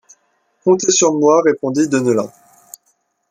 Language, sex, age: French, male, under 19